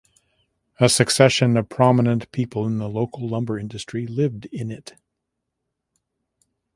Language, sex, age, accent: English, male, 50-59, Canadian English